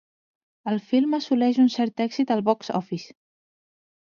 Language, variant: Catalan, Central